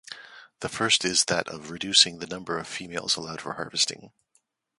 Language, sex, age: English, male, 40-49